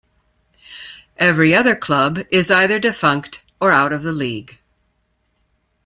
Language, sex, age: English, female, 50-59